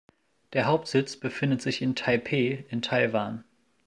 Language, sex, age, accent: German, male, 19-29, Deutschland Deutsch